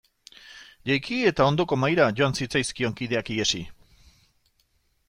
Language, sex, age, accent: Basque, male, 50-59, Mendebalekoa (Araba, Bizkaia, Gipuzkoako mendebaleko herri batzuk)